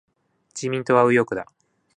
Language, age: Japanese, 40-49